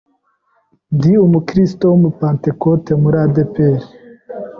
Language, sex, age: Kinyarwanda, male, 19-29